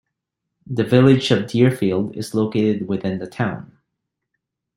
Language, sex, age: English, male, 40-49